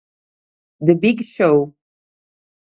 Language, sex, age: Italian, female, 40-49